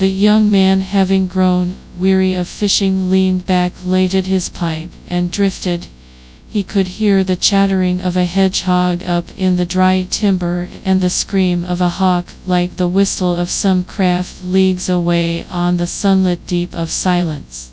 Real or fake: fake